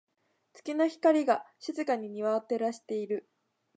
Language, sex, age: Japanese, female, 19-29